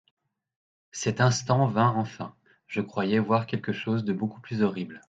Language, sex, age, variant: French, male, 40-49, Français de métropole